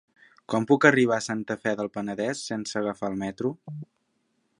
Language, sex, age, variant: Catalan, male, 19-29, Central